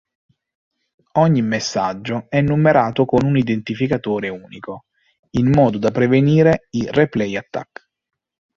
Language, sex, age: Italian, male, 30-39